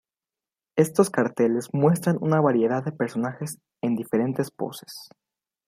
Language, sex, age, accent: Spanish, male, 19-29, México